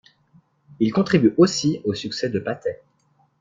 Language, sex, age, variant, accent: French, male, 19-29, Français d'Europe, Français de Suisse